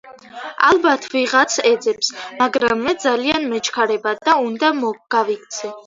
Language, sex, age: Georgian, female, under 19